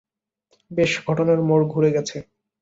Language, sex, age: Bengali, male, 19-29